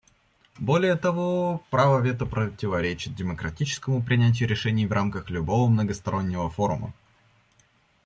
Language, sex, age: Russian, male, under 19